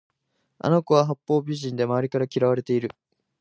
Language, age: Japanese, 19-29